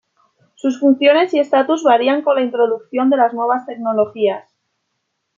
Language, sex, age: Spanish, female, 30-39